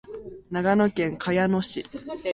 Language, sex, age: Japanese, female, under 19